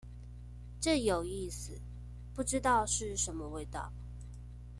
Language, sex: Chinese, female